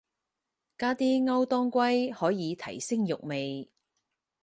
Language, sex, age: Cantonese, female, 30-39